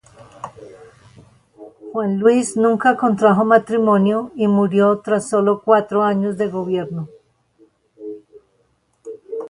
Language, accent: Spanish, Andino-Pacífico: Colombia, Perú, Ecuador, oeste de Bolivia y Venezuela andina